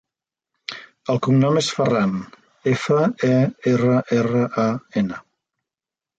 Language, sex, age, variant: Catalan, male, 50-59, Central